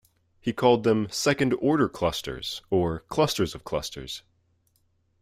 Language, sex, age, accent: English, male, 19-29, United States English